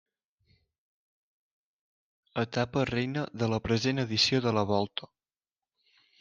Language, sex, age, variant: Catalan, male, under 19, Central